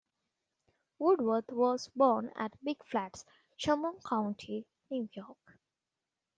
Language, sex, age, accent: English, female, 19-29, India and South Asia (India, Pakistan, Sri Lanka)